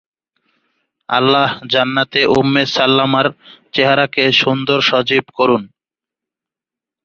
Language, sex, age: Bengali, male, 19-29